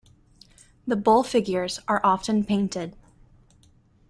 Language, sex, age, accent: English, female, 19-29, United States English